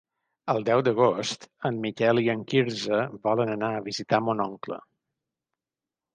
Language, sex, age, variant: Catalan, male, 50-59, Balear